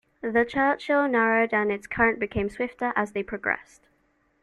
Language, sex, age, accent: English, female, under 19, England English